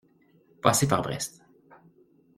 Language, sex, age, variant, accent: French, male, 30-39, Français d'Amérique du Nord, Français du Canada